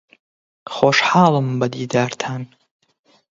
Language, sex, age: Central Kurdish, male, under 19